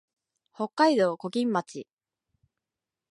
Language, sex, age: Japanese, female, 19-29